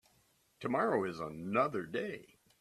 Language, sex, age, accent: English, male, 70-79, United States English